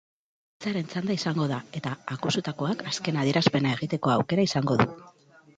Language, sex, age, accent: Basque, female, 30-39, Mendebalekoa (Araba, Bizkaia, Gipuzkoako mendebaleko herri batzuk)